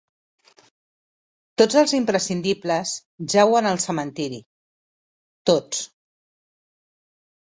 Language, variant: Catalan, Central